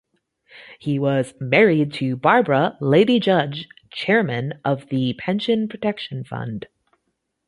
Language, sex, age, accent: English, female, 30-39, Canadian English